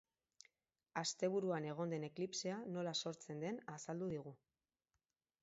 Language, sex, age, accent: Basque, female, 40-49, Erdialdekoa edo Nafarra (Gipuzkoa, Nafarroa)